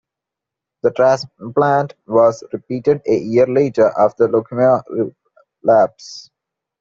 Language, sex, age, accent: English, male, 19-29, India and South Asia (India, Pakistan, Sri Lanka)